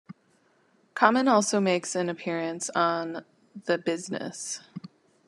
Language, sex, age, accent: English, female, 30-39, United States English